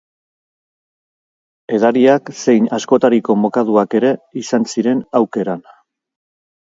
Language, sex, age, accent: Basque, male, 50-59, Erdialdekoa edo Nafarra (Gipuzkoa, Nafarroa)